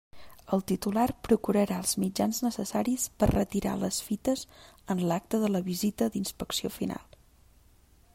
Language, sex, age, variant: Catalan, female, 30-39, Central